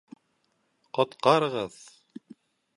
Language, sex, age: Bashkir, male, 40-49